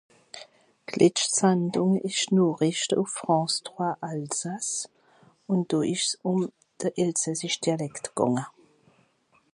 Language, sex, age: Swiss German, female, 50-59